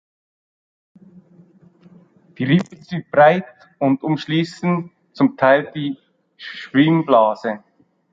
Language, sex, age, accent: German, male, 40-49, Schweizerdeutsch